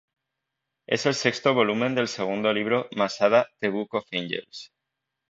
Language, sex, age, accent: Spanish, male, 19-29, España: Centro-Sur peninsular (Madrid, Toledo, Castilla-La Mancha)